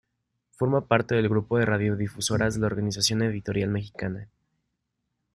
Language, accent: Spanish, México